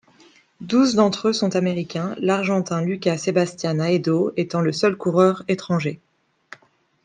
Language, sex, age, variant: French, female, 30-39, Français de métropole